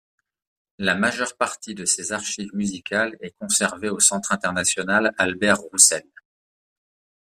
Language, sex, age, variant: French, male, 40-49, Français de métropole